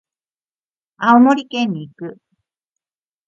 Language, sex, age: Japanese, female, 40-49